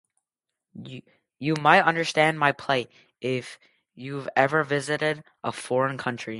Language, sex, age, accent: English, male, under 19, United States English